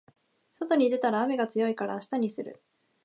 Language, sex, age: Japanese, female, 19-29